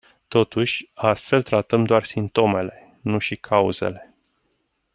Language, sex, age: Romanian, male, 40-49